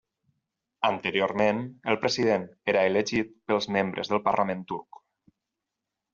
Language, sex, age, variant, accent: Catalan, male, 40-49, Valencià septentrional, valencià